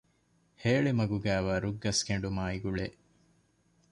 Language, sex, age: Divehi, male, 19-29